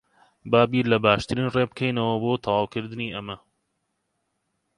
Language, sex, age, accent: Central Kurdish, male, 19-29, سۆرانی